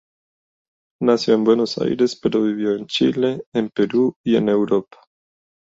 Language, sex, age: Spanish, male, 30-39